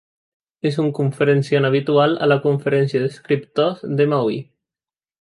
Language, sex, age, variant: Catalan, male, 19-29, Central